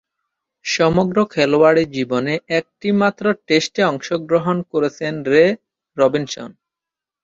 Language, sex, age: Bengali, male, 19-29